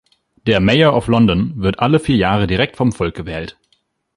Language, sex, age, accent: German, male, 19-29, Deutschland Deutsch